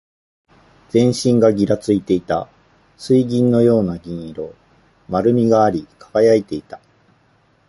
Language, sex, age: Japanese, male, 50-59